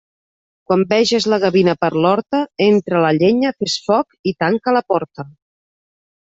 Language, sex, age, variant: Catalan, female, 40-49, Central